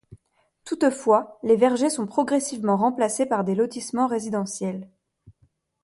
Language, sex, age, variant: French, female, 30-39, Français de métropole